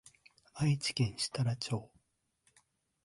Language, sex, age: Japanese, male, 19-29